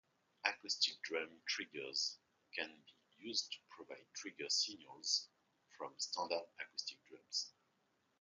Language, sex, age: English, male, 40-49